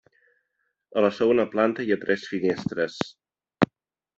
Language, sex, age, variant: Catalan, male, 40-49, Central